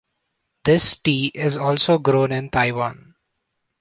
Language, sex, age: English, male, 19-29